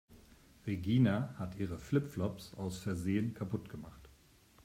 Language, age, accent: German, 50-59, Deutschland Deutsch